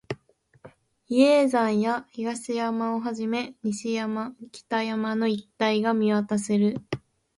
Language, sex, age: Japanese, female, 19-29